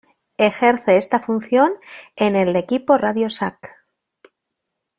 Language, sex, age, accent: Spanish, female, 40-49, España: Norte peninsular (Asturias, Castilla y León, Cantabria, País Vasco, Navarra, Aragón, La Rioja, Guadalajara, Cuenca)